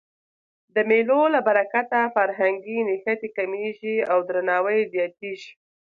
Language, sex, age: Pashto, female, 19-29